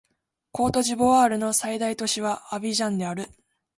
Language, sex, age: Japanese, female, 19-29